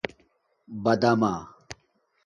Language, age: Domaaki, 40-49